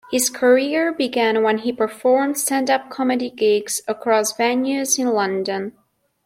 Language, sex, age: English, female, 19-29